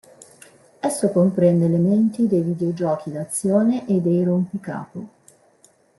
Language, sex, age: Italian, female, 40-49